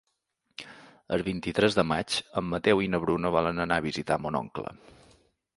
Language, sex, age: Catalan, male, 40-49